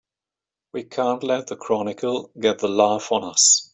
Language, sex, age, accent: English, male, 50-59, United States English